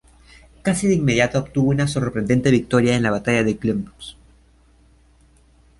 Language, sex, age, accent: Spanish, male, under 19, Andino-Pacífico: Colombia, Perú, Ecuador, oeste de Bolivia y Venezuela andina